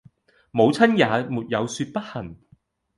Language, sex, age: Cantonese, male, 30-39